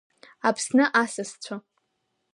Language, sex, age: Abkhazian, female, under 19